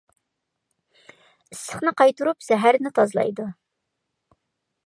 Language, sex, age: Uyghur, female, 40-49